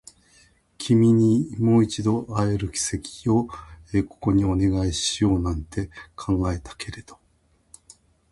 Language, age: Japanese, 60-69